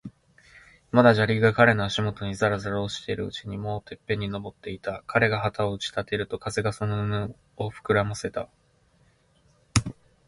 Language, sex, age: Japanese, male, 19-29